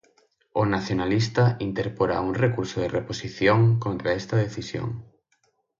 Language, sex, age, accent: Galician, male, 19-29, Central (gheada); Oriental (común en zona oriental); Normativo (estándar)